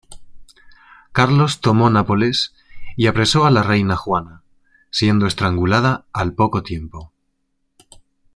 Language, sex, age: Spanish, male, 40-49